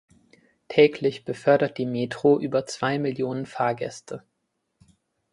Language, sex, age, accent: German, male, 19-29, Deutschland Deutsch